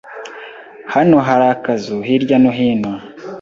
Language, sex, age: Kinyarwanda, male, 19-29